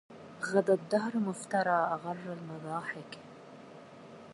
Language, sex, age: Arabic, female, 19-29